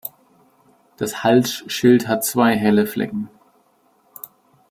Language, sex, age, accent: German, male, 30-39, Deutschland Deutsch